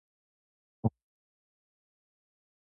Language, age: Japanese, 19-29